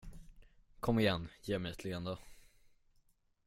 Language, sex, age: Swedish, male, under 19